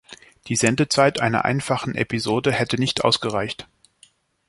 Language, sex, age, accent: German, male, 19-29, Schweizerdeutsch